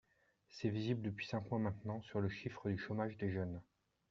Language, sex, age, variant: French, male, 30-39, Français de métropole